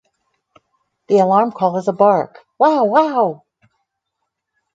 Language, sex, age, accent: English, female, 60-69, United States English